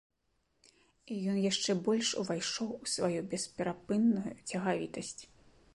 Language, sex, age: Belarusian, female, 30-39